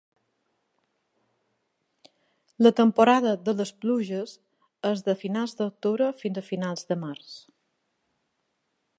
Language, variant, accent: Catalan, Balear, balear